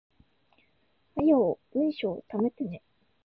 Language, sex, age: Japanese, female, 19-29